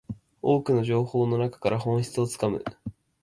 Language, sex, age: Japanese, male, 19-29